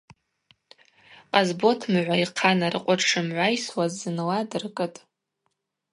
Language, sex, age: Abaza, female, 19-29